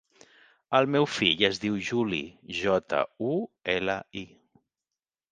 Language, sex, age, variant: Catalan, male, 40-49, Central